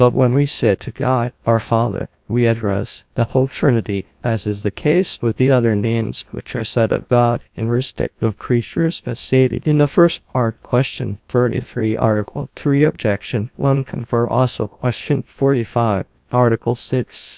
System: TTS, GlowTTS